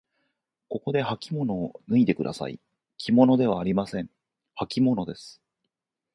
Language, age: Japanese, 40-49